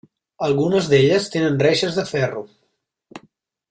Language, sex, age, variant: Catalan, male, 30-39, Central